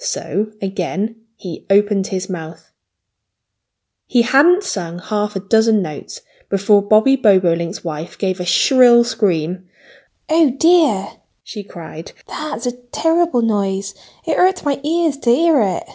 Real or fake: real